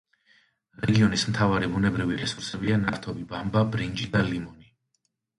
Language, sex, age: Georgian, male, 30-39